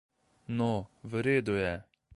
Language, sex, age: Slovenian, male, 19-29